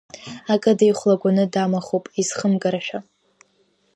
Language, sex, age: Abkhazian, female, under 19